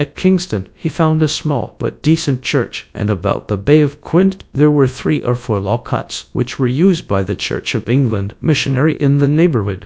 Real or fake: fake